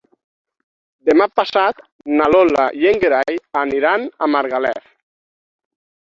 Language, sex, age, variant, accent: Catalan, male, 30-39, Nord-Occidental, nord-occidental; Lleida